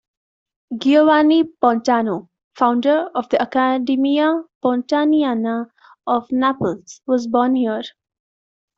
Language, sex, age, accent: English, female, 19-29, India and South Asia (India, Pakistan, Sri Lanka)